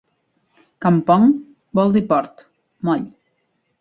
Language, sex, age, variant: Catalan, female, 30-39, Nord-Occidental